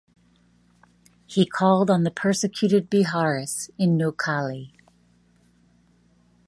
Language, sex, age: English, female, 40-49